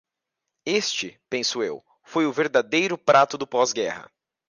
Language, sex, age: Portuguese, male, 19-29